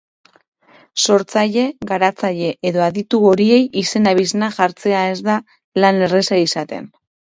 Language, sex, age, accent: Basque, female, 30-39, Mendebalekoa (Araba, Bizkaia, Gipuzkoako mendebaleko herri batzuk)